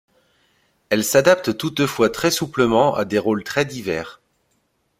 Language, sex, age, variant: French, male, 30-39, Français de métropole